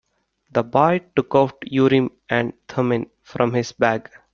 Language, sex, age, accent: English, male, 30-39, India and South Asia (India, Pakistan, Sri Lanka)